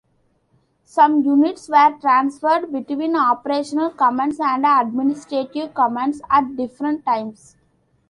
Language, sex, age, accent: English, female, under 19, India and South Asia (India, Pakistan, Sri Lanka)